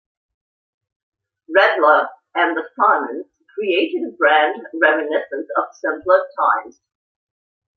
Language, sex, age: English, female, 50-59